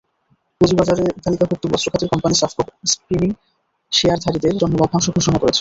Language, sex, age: Bengali, male, 19-29